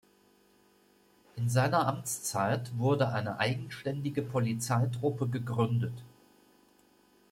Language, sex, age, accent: German, male, 50-59, Deutschland Deutsch